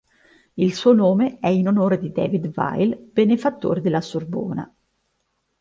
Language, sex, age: Italian, female, 30-39